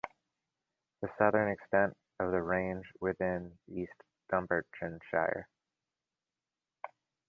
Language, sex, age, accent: English, male, 30-39, United States English